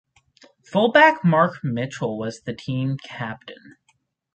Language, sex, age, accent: English, male, under 19, United States English